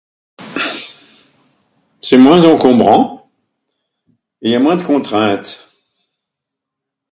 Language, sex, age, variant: French, male, 70-79, Français de métropole